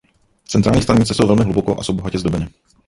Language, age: Czech, 30-39